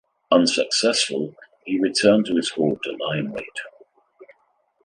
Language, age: English, 60-69